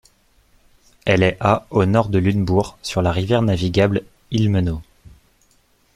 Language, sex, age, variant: French, male, 19-29, Français de métropole